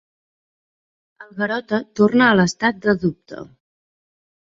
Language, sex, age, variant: Catalan, female, 19-29, Central